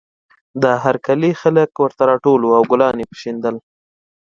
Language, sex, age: Pashto, male, 19-29